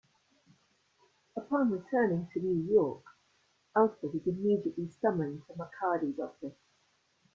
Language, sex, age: English, female, 60-69